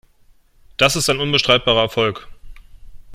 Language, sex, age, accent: German, male, 19-29, Deutschland Deutsch